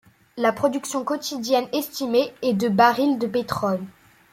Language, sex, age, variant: French, male, under 19, Français de métropole